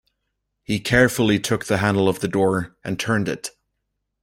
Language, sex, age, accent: English, male, 19-29, United States English